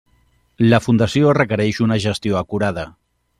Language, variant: Catalan, Central